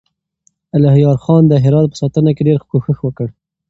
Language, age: Pashto, 19-29